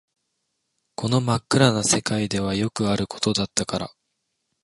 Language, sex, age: Japanese, male, 19-29